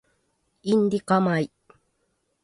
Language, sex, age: Japanese, female, 30-39